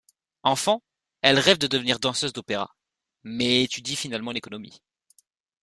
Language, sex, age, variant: French, male, 19-29, Français de métropole